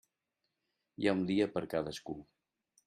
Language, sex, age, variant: Catalan, male, 60-69, Central